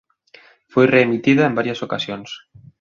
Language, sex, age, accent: Galician, male, 30-39, Normativo (estándar)